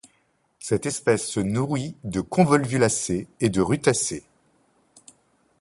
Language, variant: French, Français de métropole